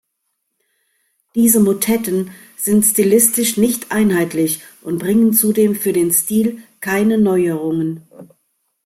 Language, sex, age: German, female, 50-59